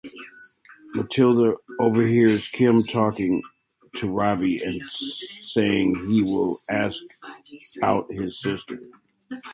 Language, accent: English, United States English